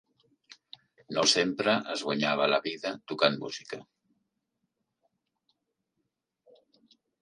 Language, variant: Catalan, Central